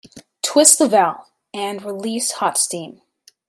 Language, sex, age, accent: English, female, 30-39, United States English